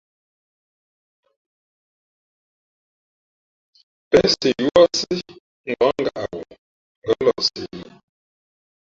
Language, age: Fe'fe', 50-59